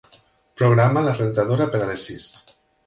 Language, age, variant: Catalan, 40-49, Nord-Occidental